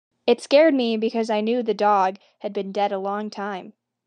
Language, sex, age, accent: English, female, under 19, United States English